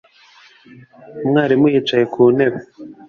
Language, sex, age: Kinyarwanda, male, 19-29